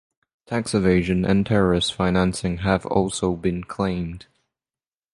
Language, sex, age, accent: English, male, 19-29, England English; Singaporean English